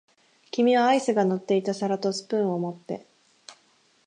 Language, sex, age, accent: Japanese, female, 19-29, 関東